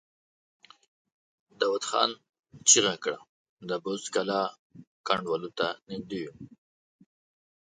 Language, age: Pashto, 19-29